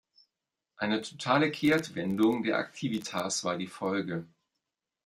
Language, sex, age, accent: German, male, 40-49, Deutschland Deutsch